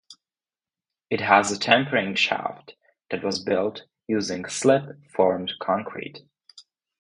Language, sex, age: English, male, under 19